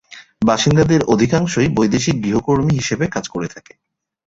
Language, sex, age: Bengali, male, 30-39